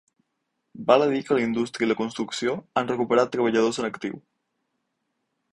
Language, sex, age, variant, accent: Catalan, male, 19-29, Balear, mallorquí